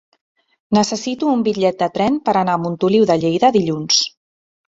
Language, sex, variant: Catalan, female, Central